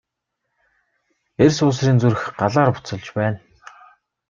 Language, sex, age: Mongolian, male, 19-29